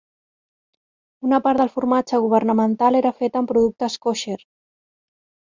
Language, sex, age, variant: Catalan, female, 40-49, Central